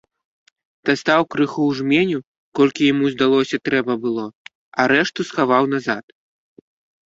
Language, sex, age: Belarusian, male, 30-39